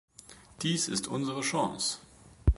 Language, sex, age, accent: German, male, 30-39, Deutschland Deutsch